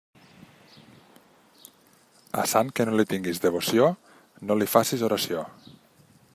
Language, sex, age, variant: Catalan, male, 40-49, Nord-Occidental